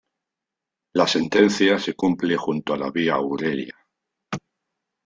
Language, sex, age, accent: Spanish, male, 60-69, España: Centro-Sur peninsular (Madrid, Toledo, Castilla-La Mancha)